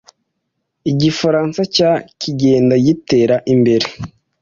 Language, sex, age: Kinyarwanda, male, 19-29